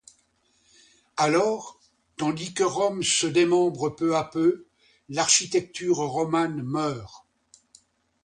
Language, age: French, 70-79